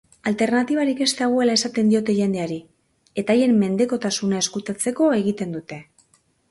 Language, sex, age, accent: Basque, female, 40-49, Mendebalekoa (Araba, Bizkaia, Gipuzkoako mendebaleko herri batzuk)